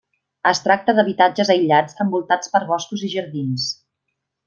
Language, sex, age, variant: Catalan, female, 40-49, Central